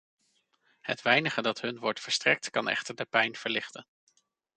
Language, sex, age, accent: Dutch, male, 40-49, Nederlands Nederlands